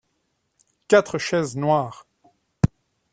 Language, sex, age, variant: French, male, 40-49, Français de métropole